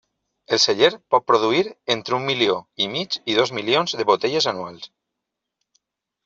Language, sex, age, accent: Catalan, male, 50-59, valencià